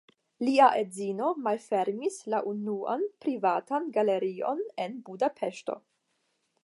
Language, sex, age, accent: Esperanto, female, 19-29, Internacia